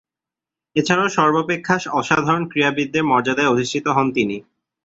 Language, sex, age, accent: Bengali, male, 19-29, Bangladeshi